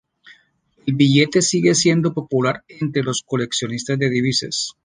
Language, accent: Spanish, Andino-Pacífico: Colombia, Perú, Ecuador, oeste de Bolivia y Venezuela andina